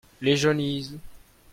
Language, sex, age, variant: French, male, under 19, Français de métropole